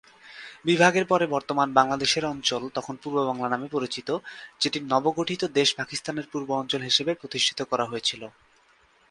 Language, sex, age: Bengali, male, 19-29